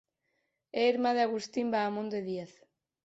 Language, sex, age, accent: Galician, female, 30-39, Normativo (estándar)